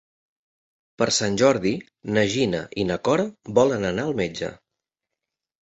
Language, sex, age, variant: Catalan, male, 30-39, Central